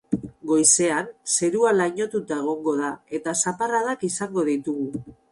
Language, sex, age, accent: Basque, female, 40-49, Mendebalekoa (Araba, Bizkaia, Gipuzkoako mendebaleko herri batzuk)